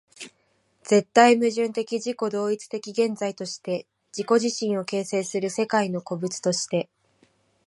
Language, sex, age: Japanese, female, 19-29